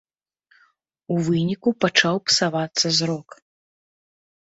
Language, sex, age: Belarusian, female, 30-39